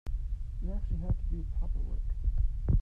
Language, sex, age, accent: English, male, 19-29, United States English